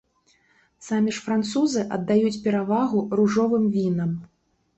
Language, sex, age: Belarusian, female, 40-49